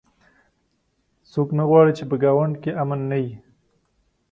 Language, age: Pashto, 30-39